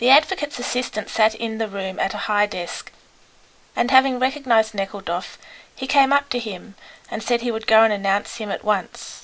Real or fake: real